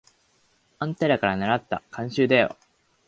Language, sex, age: Japanese, male, under 19